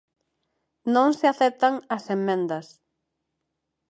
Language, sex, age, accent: Galician, female, 30-39, Neofalante